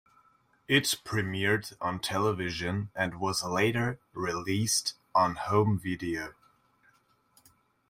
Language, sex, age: English, male, 19-29